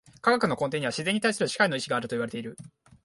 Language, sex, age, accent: Japanese, male, 19-29, 標準語